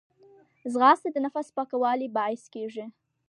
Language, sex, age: Pashto, female, under 19